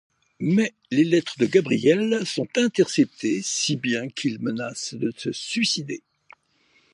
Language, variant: French, Français de métropole